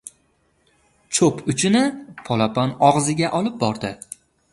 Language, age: Uzbek, 19-29